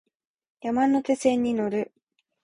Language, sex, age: Japanese, female, 19-29